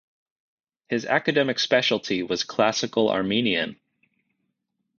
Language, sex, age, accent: English, male, 30-39, United States English